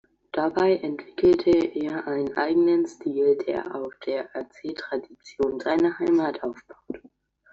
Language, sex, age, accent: German, male, under 19, Deutschland Deutsch